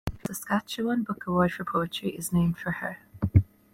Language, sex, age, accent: English, female, 19-29, Irish English